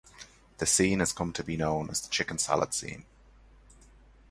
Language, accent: English, Irish English